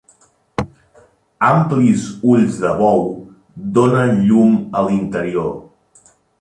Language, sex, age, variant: Catalan, male, 40-49, Central